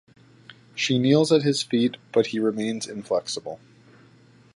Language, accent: English, United States English